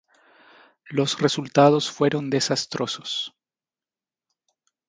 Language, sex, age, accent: Spanish, male, 30-39, Chileno: Chile, Cuyo